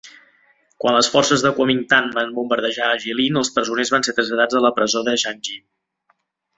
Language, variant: Catalan, Central